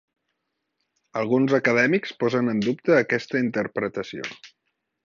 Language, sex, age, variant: Catalan, male, 40-49, Central